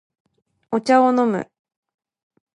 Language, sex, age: Japanese, female, 19-29